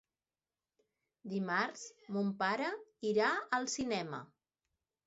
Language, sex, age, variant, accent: Catalan, female, 40-49, Central, central